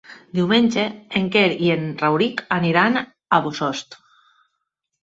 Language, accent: Catalan, valencià